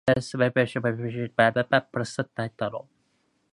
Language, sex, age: Japanese, male, 19-29